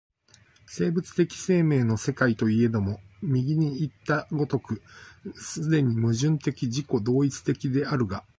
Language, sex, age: Japanese, male, 40-49